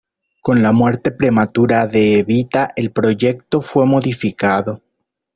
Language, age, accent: Spanish, 30-39, México